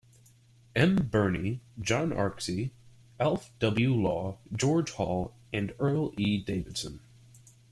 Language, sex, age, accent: English, male, 19-29, United States English